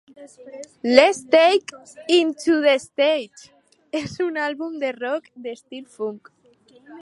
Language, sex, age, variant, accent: Catalan, female, under 19, Alacantí, valencià